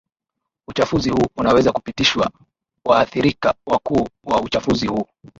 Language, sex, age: Swahili, male, 19-29